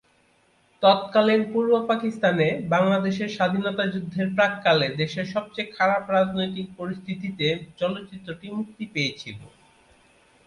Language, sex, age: Bengali, male, 30-39